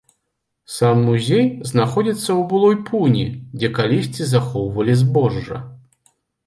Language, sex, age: Belarusian, male, 40-49